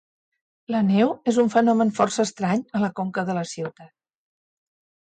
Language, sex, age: Catalan, female, 60-69